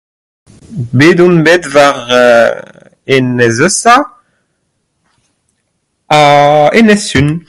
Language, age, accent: Breton, 30-39, Kerneveg; Leoneg